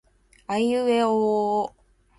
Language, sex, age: Japanese, female, 40-49